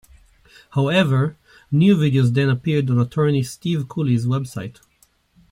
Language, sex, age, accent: English, male, 40-49, United States English